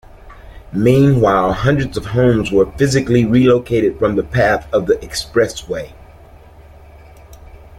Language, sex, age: English, male, 60-69